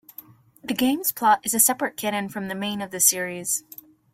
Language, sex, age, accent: English, female, under 19, United States English